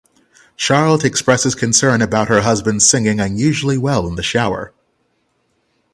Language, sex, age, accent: English, male, 30-39, United States English; England English